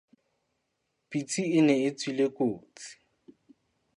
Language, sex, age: Southern Sotho, male, 30-39